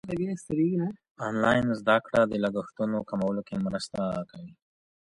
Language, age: Pashto, 19-29